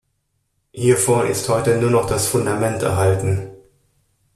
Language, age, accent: German, 30-39, Deutschland Deutsch